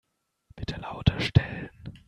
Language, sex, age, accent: German, male, 19-29, Deutschland Deutsch